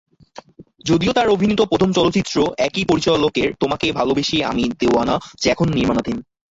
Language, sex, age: Bengali, male, 19-29